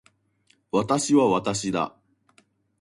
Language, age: Japanese, 30-39